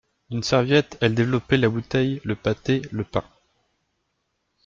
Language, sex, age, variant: French, male, 19-29, Français de métropole